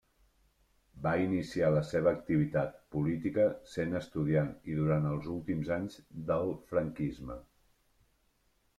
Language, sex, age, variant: Catalan, male, 40-49, Central